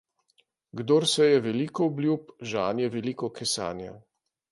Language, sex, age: Slovenian, male, 60-69